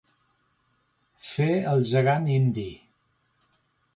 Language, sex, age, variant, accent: Catalan, male, 60-69, Central, central